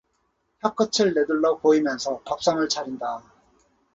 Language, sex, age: Korean, male, 40-49